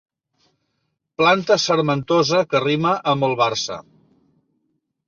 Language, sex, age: Catalan, male, 50-59